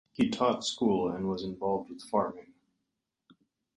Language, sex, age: English, male, 40-49